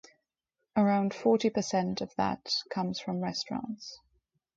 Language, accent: English, England English